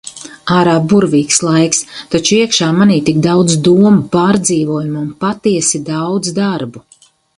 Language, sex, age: Latvian, female, 50-59